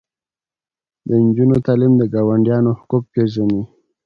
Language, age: Pashto, under 19